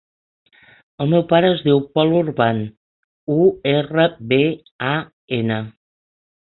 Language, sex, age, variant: Catalan, female, 60-69, Central